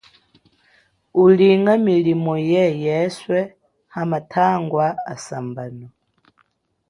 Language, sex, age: Chokwe, female, 19-29